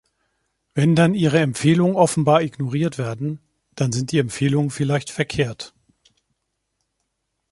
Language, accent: German, Deutschland Deutsch